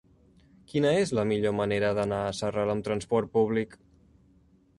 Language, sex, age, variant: Catalan, male, 19-29, Central